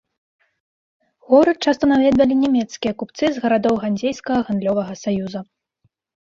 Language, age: Belarusian, 19-29